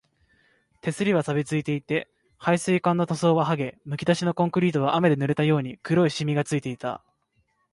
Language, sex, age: Japanese, male, under 19